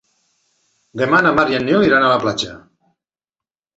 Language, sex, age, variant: Catalan, male, 50-59, Nord-Occidental